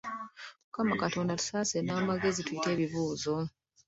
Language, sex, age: Ganda, female, 30-39